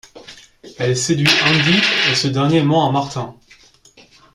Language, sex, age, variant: French, male, 30-39, Français de métropole